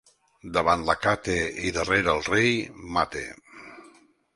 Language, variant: Catalan, Central